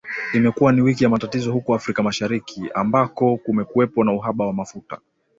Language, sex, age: Swahili, male, 19-29